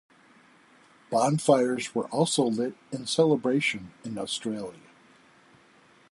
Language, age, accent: English, 50-59, United States English